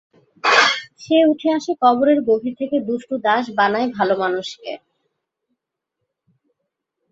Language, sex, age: Bengali, female, 19-29